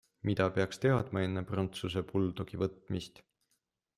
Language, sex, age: Estonian, male, 30-39